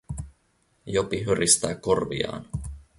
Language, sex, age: Finnish, male, 30-39